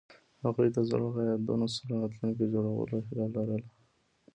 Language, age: Pashto, under 19